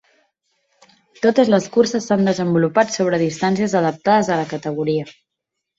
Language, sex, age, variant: Catalan, female, 19-29, Central